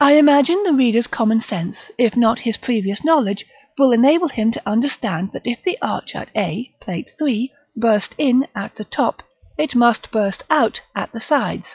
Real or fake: real